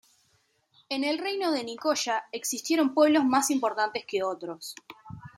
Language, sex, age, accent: Spanish, female, under 19, Rioplatense: Argentina, Uruguay, este de Bolivia, Paraguay